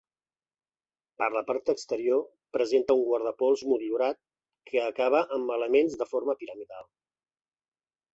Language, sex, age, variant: Catalan, male, 40-49, Central